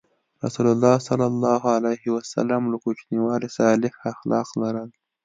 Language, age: Pashto, 19-29